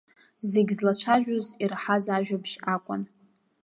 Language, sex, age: Abkhazian, female, 19-29